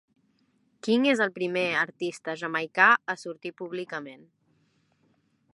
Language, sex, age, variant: Catalan, female, 40-49, Central